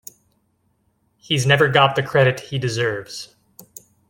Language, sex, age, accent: English, male, 30-39, United States English